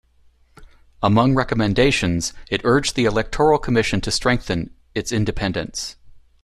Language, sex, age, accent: English, male, 40-49, United States English